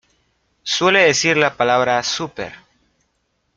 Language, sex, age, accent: Spanish, male, 30-39, México